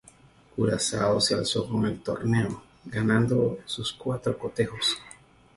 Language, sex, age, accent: Spanish, male, 40-49, Caribe: Cuba, Venezuela, Puerto Rico, República Dominicana, Panamá, Colombia caribeña, México caribeño, Costa del golfo de México